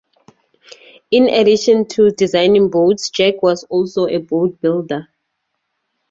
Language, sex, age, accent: English, female, 30-39, Southern African (South Africa, Zimbabwe, Namibia)